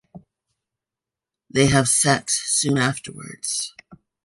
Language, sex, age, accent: English, female, 60-69, United States English